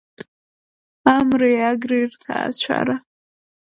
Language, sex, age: Abkhazian, female, under 19